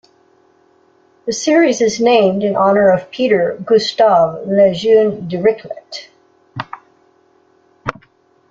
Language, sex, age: English, female, 60-69